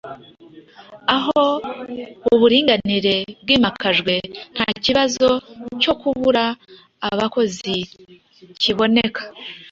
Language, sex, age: Kinyarwanda, female, 30-39